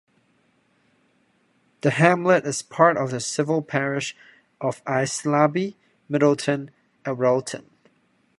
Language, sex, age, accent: English, male, 19-29, United States English